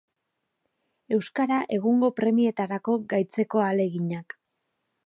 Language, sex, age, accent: Basque, female, 30-39, Erdialdekoa edo Nafarra (Gipuzkoa, Nafarroa)